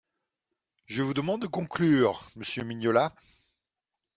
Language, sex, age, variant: French, male, 40-49, Français d'Europe